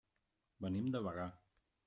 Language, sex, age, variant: Catalan, male, 40-49, Central